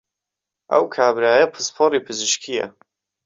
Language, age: Central Kurdish, 19-29